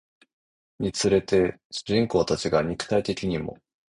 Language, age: Japanese, 30-39